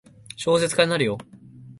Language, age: Japanese, 19-29